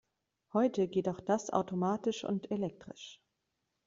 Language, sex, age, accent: German, female, 30-39, Deutschland Deutsch